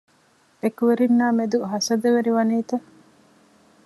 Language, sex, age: Divehi, female, 40-49